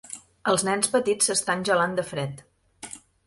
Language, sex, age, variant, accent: Catalan, female, 30-39, Central, nord-oriental; Empordanès